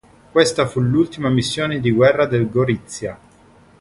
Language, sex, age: Italian, male, 30-39